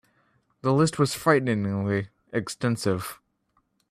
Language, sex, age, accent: English, male, under 19, United States English